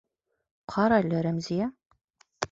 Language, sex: Bashkir, female